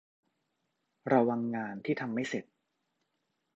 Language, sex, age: Thai, male, 30-39